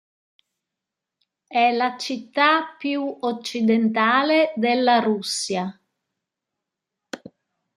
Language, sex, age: Italian, female, 40-49